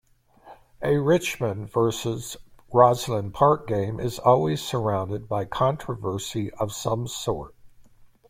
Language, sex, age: English, male, 70-79